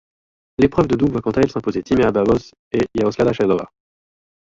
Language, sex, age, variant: French, male, 19-29, Français de métropole